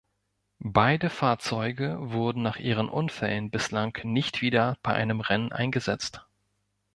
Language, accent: German, Deutschland Deutsch